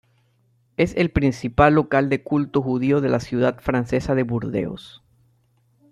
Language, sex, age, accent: Spanish, male, 30-39, América central